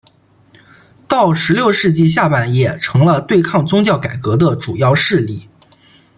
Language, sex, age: Chinese, male, 19-29